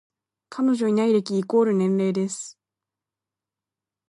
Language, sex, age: Japanese, female, under 19